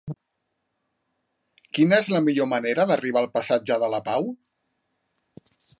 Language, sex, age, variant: Catalan, male, 40-49, Central